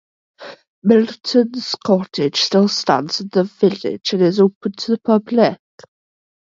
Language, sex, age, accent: English, female, 19-29, Welsh English